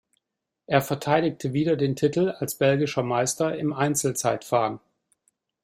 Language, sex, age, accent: German, male, 50-59, Deutschland Deutsch